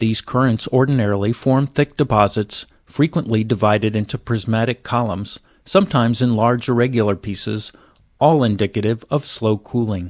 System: none